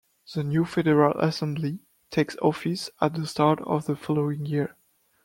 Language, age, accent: English, 19-29, United States English